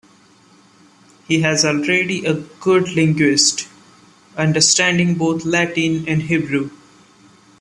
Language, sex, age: English, male, 19-29